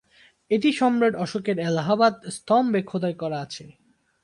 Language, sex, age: Bengali, male, 19-29